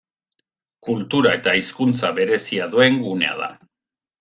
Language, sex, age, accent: Basque, male, 50-59, Erdialdekoa edo Nafarra (Gipuzkoa, Nafarroa)